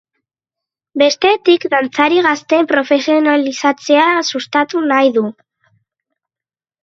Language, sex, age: Basque, female, 40-49